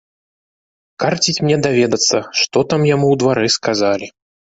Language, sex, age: Belarusian, male, 30-39